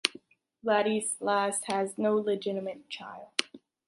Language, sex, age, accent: English, female, 19-29, United States English